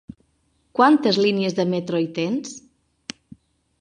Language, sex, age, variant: Catalan, female, 40-49, Balear